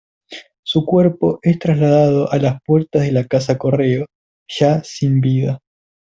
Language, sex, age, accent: Spanish, male, under 19, Rioplatense: Argentina, Uruguay, este de Bolivia, Paraguay